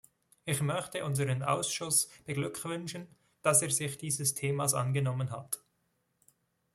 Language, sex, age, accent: German, male, 19-29, Schweizerdeutsch